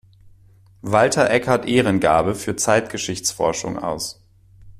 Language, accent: German, Deutschland Deutsch